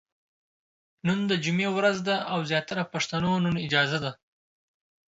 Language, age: Pashto, 19-29